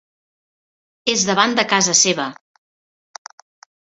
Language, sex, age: Catalan, female, 50-59